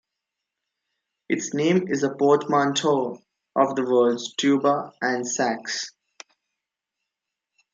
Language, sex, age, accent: English, male, 19-29, India and South Asia (India, Pakistan, Sri Lanka)